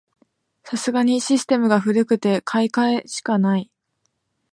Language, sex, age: Japanese, female, 19-29